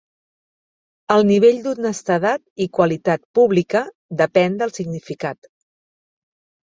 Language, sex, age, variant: Catalan, female, 40-49, Central